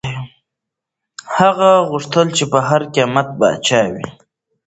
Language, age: Pashto, 19-29